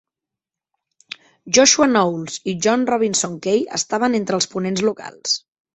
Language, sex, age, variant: Catalan, female, 30-39, Central